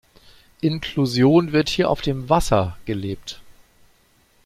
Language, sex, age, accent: German, male, 50-59, Deutschland Deutsch